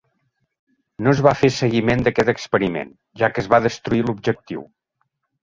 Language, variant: Catalan, Central